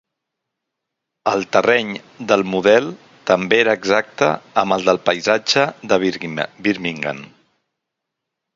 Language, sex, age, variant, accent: Catalan, male, 50-59, Central, Barceloní